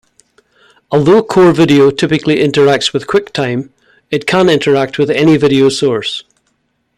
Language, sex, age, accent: English, male, 60-69, Scottish English